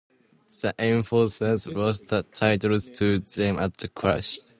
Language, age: English, 19-29